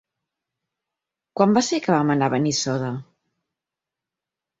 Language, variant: Catalan, Central